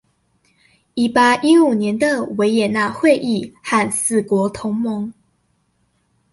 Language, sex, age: Chinese, female, under 19